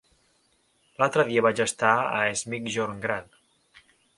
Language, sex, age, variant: Catalan, male, 19-29, Central